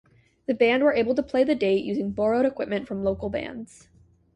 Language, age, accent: English, 19-29, United States English